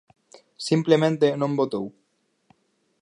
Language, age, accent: Galician, 19-29, Oriental (común en zona oriental)